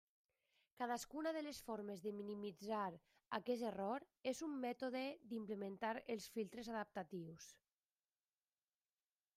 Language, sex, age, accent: Catalan, female, 19-29, valencià